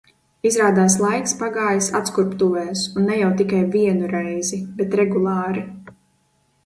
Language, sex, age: Latvian, female, 19-29